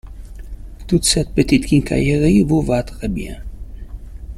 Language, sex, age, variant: French, male, 50-59, Français d'Europe